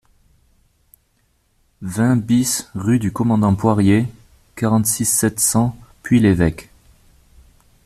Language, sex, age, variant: French, male, 19-29, Français de métropole